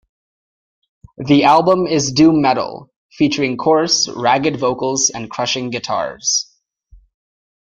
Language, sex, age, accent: English, male, 19-29, Canadian English